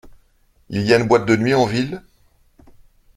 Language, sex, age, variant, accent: French, male, 40-49, Français d'Europe, Français de Belgique